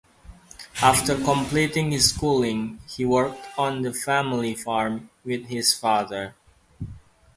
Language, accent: English, Malaysian English